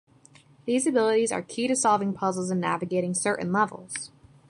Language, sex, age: English, female, 19-29